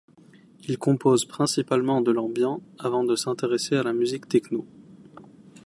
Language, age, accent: French, 19-29, Français du Maroc